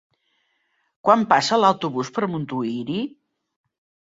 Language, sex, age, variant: Catalan, female, 60-69, Central